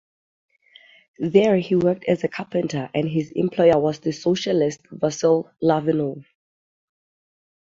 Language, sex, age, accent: English, female, 19-29, United States English; England English